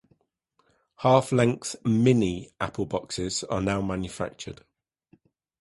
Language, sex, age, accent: English, male, 40-49, England English